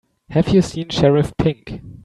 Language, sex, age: English, male, 19-29